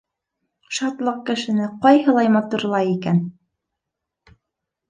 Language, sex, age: Bashkir, female, 19-29